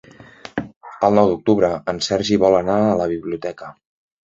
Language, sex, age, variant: Catalan, male, 19-29, Central